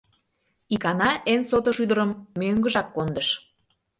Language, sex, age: Mari, female, 30-39